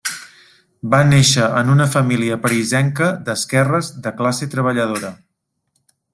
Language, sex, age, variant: Catalan, male, 40-49, Central